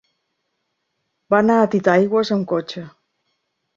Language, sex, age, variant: Catalan, female, 50-59, Central